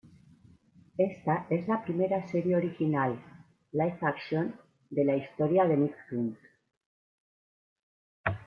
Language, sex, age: Spanish, female, 50-59